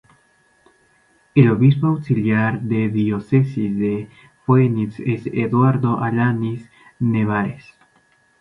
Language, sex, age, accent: Spanish, male, 19-29, México